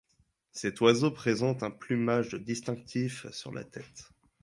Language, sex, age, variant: French, male, 19-29, Français de métropole